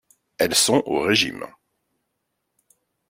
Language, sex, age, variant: French, male, 40-49, Français de métropole